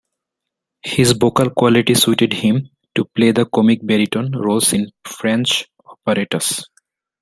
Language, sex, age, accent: English, male, 19-29, India and South Asia (India, Pakistan, Sri Lanka)